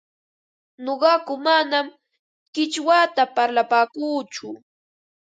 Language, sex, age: Ambo-Pasco Quechua, female, 30-39